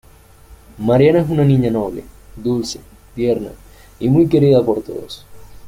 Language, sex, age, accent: Spanish, male, under 19, Caribe: Cuba, Venezuela, Puerto Rico, República Dominicana, Panamá, Colombia caribeña, México caribeño, Costa del golfo de México